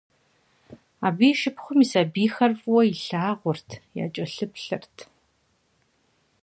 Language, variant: Kabardian, Адыгэбзэ (Къэбэрдей, Кирил, Урысей)